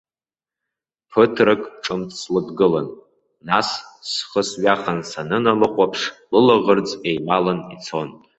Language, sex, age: Abkhazian, male, under 19